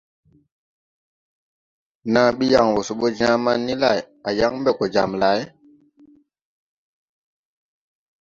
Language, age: Tupuri, 19-29